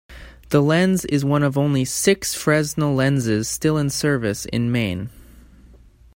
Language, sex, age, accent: English, male, 19-29, United States English